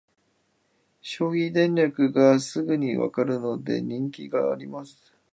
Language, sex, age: Japanese, male, 19-29